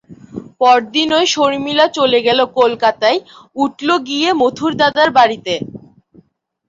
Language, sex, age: Bengali, female, 19-29